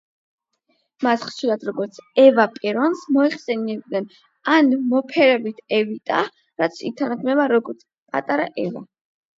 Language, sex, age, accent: Georgian, male, under 19, ჩვეულებრივი